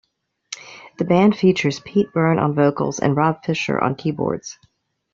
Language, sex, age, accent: English, female, 50-59, United States English